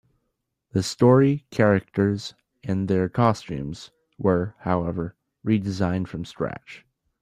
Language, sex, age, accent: English, male, under 19, United States English